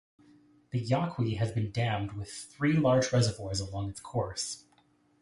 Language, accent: English, Canadian English